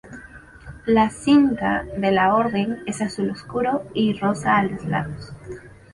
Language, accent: Spanish, Andino-Pacífico: Colombia, Perú, Ecuador, oeste de Bolivia y Venezuela andina